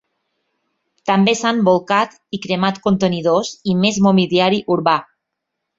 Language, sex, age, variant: Catalan, female, 30-39, Balear